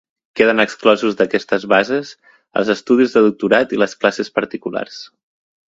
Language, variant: Catalan, Central